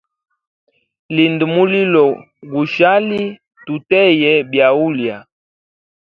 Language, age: Hemba, 19-29